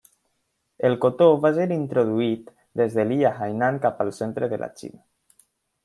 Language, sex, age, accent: Catalan, male, under 19, valencià